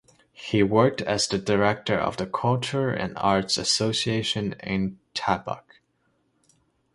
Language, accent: English, United States English